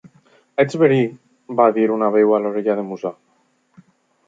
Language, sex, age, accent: Catalan, male, 19-29, valencià